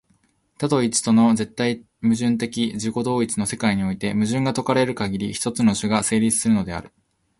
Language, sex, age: Japanese, male, 19-29